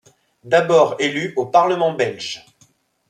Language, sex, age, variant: French, male, 30-39, Français de métropole